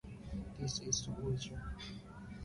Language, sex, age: English, male, 19-29